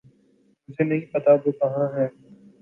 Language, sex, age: Urdu, male, 19-29